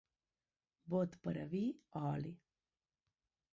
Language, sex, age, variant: Catalan, female, 30-39, Balear